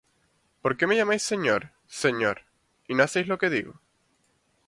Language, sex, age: Spanish, male, 19-29